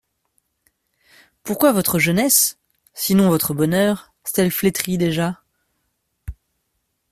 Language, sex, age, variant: French, male, 19-29, Français de métropole